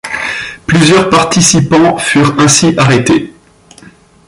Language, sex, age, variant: French, male, 30-39, Français de métropole